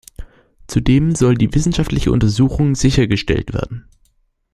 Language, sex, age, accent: German, male, under 19, Deutschland Deutsch